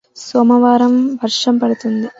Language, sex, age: Telugu, female, 19-29